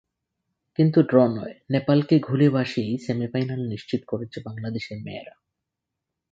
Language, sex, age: Bengali, male, 19-29